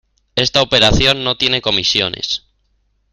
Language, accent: Spanish, España: Norte peninsular (Asturias, Castilla y León, Cantabria, País Vasco, Navarra, Aragón, La Rioja, Guadalajara, Cuenca)